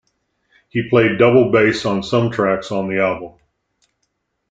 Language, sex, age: English, male, 60-69